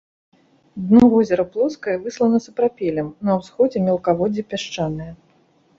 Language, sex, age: Belarusian, female, 30-39